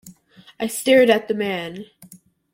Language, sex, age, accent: English, male, under 19, United States English